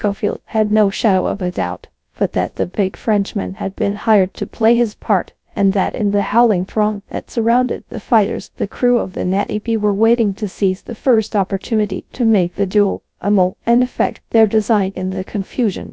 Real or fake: fake